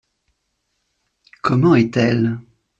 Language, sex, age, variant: French, male, 40-49, Français de métropole